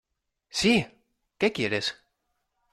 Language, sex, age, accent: Spanish, male, 19-29, España: Centro-Sur peninsular (Madrid, Toledo, Castilla-La Mancha)